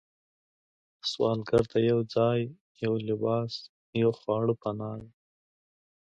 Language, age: Pashto, 19-29